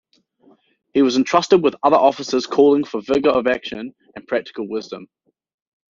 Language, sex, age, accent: English, male, 19-29, New Zealand English